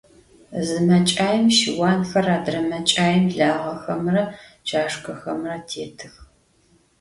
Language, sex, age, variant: Adyghe, female, 50-59, Адыгабзэ (Кирил, пстэумэ зэдыряе)